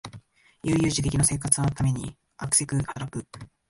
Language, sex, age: Japanese, male, 19-29